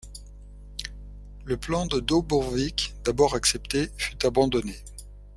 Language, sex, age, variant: French, male, 60-69, Français de métropole